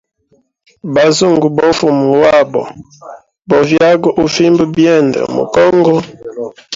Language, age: Hemba, 30-39